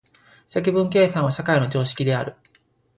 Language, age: Japanese, 40-49